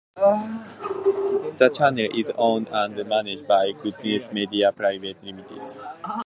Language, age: English, under 19